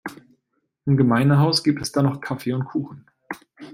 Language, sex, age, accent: German, male, 19-29, Deutschland Deutsch